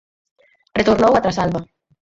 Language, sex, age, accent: Galician, female, 19-29, Atlántico (seseo e gheada)